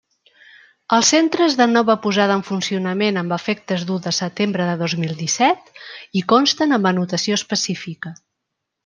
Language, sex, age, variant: Catalan, female, 50-59, Central